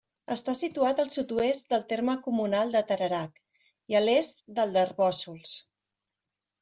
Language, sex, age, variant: Catalan, female, 40-49, Central